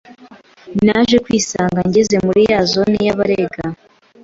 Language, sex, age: Kinyarwanda, female, 19-29